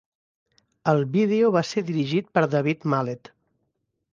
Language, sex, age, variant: Catalan, male, 50-59, Central